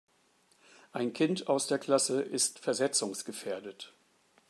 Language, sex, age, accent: German, male, 60-69, Deutschland Deutsch